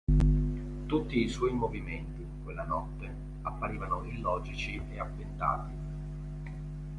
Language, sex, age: Italian, male, 30-39